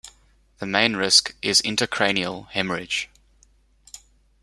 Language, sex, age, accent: English, male, 30-39, Southern African (South Africa, Zimbabwe, Namibia)